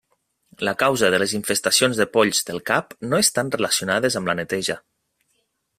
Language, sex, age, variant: Catalan, male, 30-39, Nord-Occidental